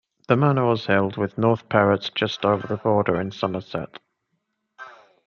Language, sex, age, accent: English, male, 19-29, England English